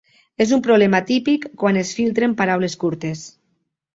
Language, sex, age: Catalan, female, 40-49